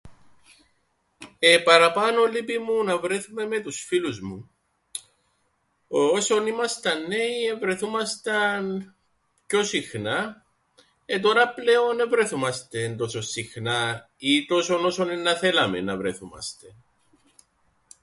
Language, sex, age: Greek, male, 40-49